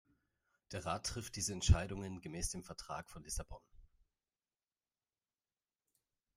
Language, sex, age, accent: German, male, 30-39, Deutschland Deutsch